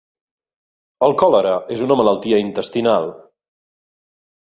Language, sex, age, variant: Catalan, male, 30-39, Central